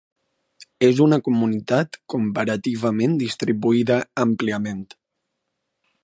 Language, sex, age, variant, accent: Catalan, male, 19-29, Alacantí, valencià